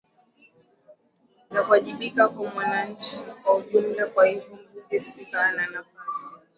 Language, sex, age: Swahili, female, 19-29